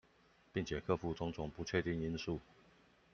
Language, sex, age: Chinese, male, 40-49